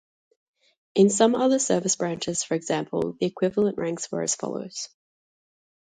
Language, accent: English, Australian English